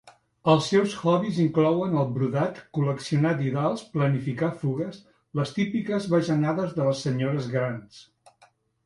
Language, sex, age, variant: Catalan, male, 70-79, Central